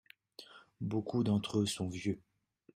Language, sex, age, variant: French, male, 30-39, Français de métropole